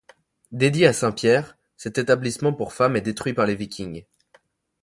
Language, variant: French, Français de métropole